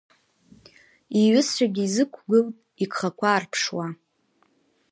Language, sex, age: Abkhazian, female, 19-29